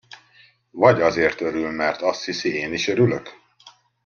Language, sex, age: Hungarian, male, 50-59